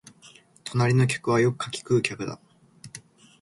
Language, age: Japanese, 19-29